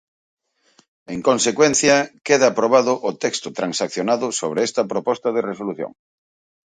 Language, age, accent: Galician, 40-49, Central (gheada)